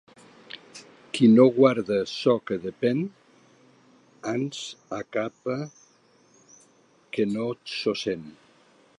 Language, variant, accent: Catalan, Nord-Occidental, nord-occidental